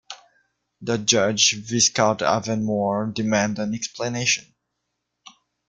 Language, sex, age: English, male, under 19